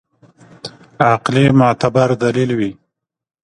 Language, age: Pashto, 30-39